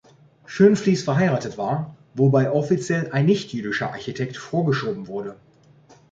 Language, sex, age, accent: German, male, 40-49, Deutschland Deutsch